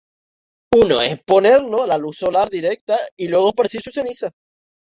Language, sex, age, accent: Spanish, male, 19-29, España: Islas Canarias